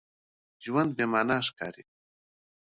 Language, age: Pashto, 40-49